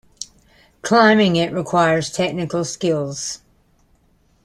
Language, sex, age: English, female, 40-49